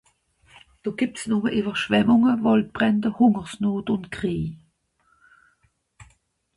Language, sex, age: Swiss German, female, 60-69